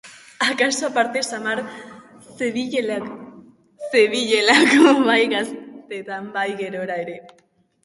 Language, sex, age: Basque, female, under 19